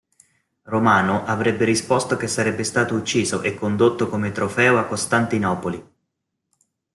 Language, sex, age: Italian, male, 30-39